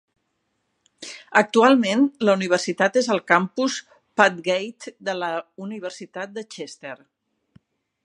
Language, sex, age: Catalan, female, 60-69